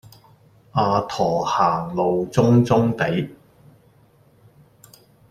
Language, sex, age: Cantonese, male, 50-59